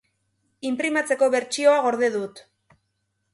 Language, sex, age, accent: Basque, female, 19-29, Erdialdekoa edo Nafarra (Gipuzkoa, Nafarroa)